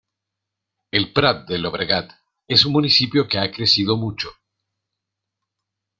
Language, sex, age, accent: Spanish, male, 50-59, Rioplatense: Argentina, Uruguay, este de Bolivia, Paraguay